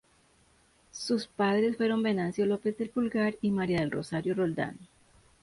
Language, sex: Spanish, female